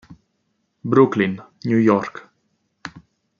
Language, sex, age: Italian, male, 19-29